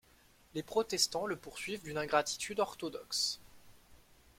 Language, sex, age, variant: French, male, 19-29, Français de métropole